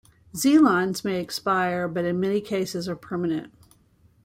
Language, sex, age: English, female, 60-69